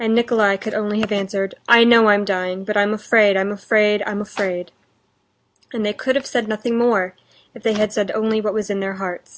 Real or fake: real